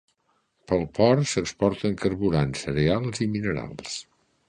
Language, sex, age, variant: Catalan, male, 60-69, Central